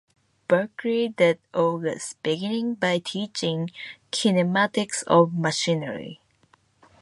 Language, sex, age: English, female, 19-29